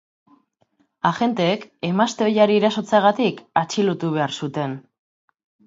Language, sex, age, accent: Basque, female, 30-39, Mendebalekoa (Araba, Bizkaia, Gipuzkoako mendebaleko herri batzuk)